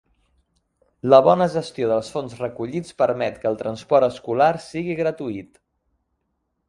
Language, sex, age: Catalan, male, 40-49